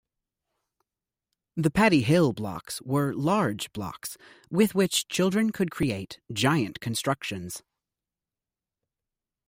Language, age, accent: English, 30-39, United States English